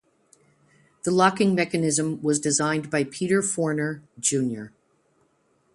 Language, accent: English, United States English